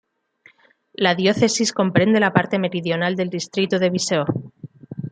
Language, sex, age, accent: Spanish, female, 30-39, España: Centro-Sur peninsular (Madrid, Toledo, Castilla-La Mancha)